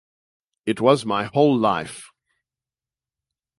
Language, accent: English, Southern African (South Africa, Zimbabwe, Namibia)